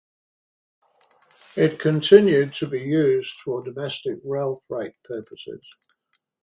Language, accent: English, England English